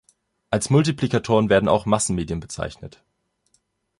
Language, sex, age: German, male, 19-29